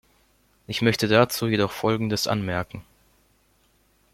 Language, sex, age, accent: German, male, under 19, Deutschland Deutsch